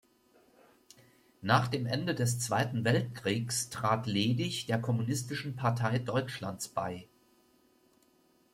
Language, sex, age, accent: German, male, 50-59, Deutschland Deutsch